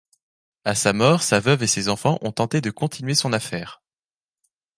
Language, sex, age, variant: French, male, 19-29, Français de métropole